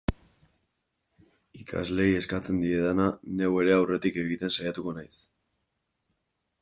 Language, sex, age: Basque, male, 19-29